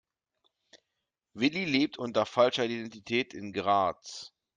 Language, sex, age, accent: German, male, 40-49, Deutschland Deutsch